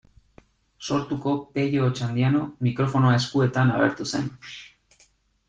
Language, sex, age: Basque, male, 30-39